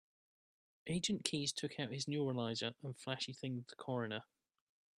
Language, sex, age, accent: English, male, 40-49, England English